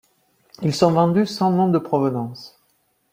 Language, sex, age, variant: French, male, 30-39, Français de métropole